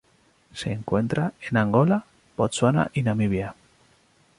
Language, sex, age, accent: Spanish, male, 40-49, España: Centro-Sur peninsular (Madrid, Toledo, Castilla-La Mancha)